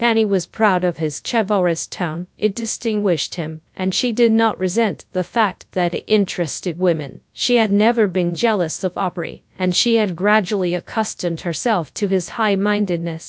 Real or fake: fake